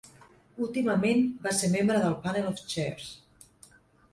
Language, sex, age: Catalan, female, 40-49